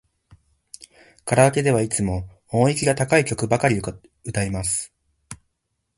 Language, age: Japanese, 19-29